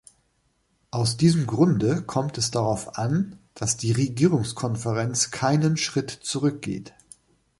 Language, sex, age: German, male, 40-49